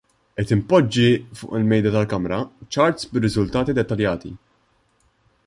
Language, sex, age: Maltese, male, 19-29